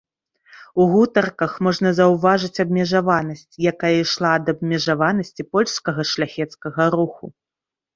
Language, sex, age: Belarusian, female, 30-39